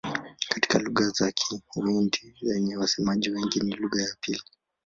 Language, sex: Swahili, male